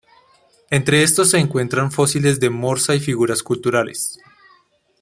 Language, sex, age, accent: Spanish, male, 19-29, América central